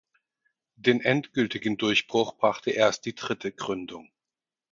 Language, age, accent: German, 40-49, Deutschland Deutsch